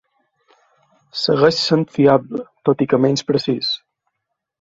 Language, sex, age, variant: Catalan, male, 19-29, Balear